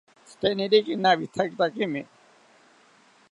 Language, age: South Ucayali Ashéninka, 60-69